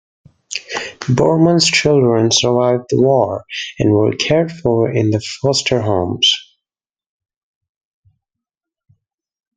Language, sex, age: English, male, 19-29